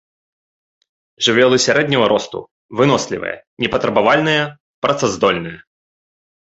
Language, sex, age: Belarusian, male, 19-29